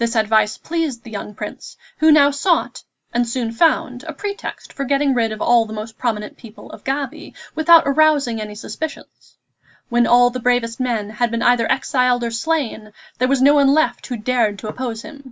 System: none